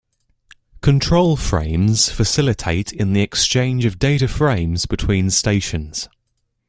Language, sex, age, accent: English, male, under 19, England English